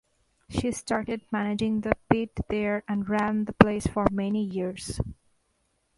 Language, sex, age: English, female, 19-29